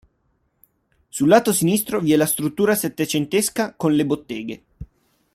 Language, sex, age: Italian, male, 19-29